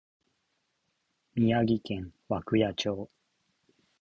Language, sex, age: Japanese, male, 30-39